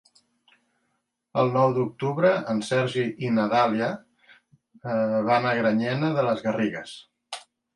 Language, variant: Catalan, Central